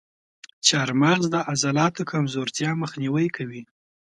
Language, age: Pashto, 19-29